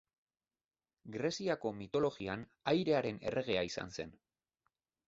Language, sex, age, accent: Basque, male, 40-49, Mendebalekoa (Araba, Bizkaia, Gipuzkoako mendebaleko herri batzuk)